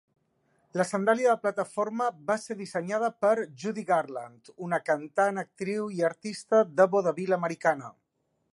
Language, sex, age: Catalan, male, 40-49